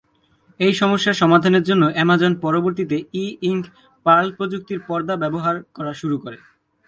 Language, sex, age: Bengali, male, under 19